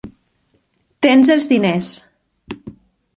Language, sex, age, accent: Catalan, female, 30-39, valencià